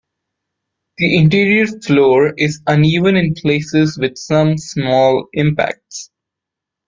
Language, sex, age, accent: English, male, 19-29, India and South Asia (India, Pakistan, Sri Lanka)